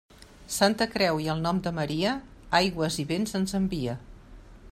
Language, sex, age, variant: Catalan, female, 60-69, Central